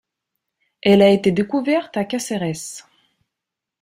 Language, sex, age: French, female, 30-39